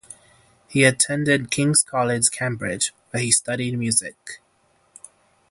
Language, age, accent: English, 19-29, United States English